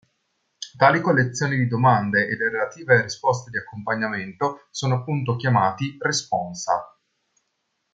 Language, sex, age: Italian, male, 30-39